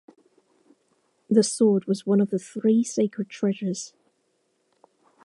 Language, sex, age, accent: English, female, 19-29, England English